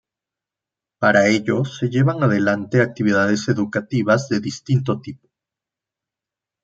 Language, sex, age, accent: Spanish, male, 30-39, México